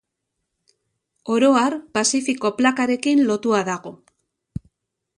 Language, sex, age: Basque, female, 50-59